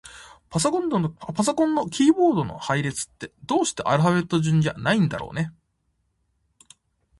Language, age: Japanese, 19-29